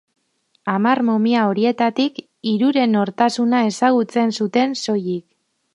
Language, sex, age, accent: Basque, female, 19-29, Mendebalekoa (Araba, Bizkaia, Gipuzkoako mendebaleko herri batzuk)